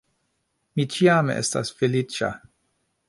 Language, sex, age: Esperanto, male, 50-59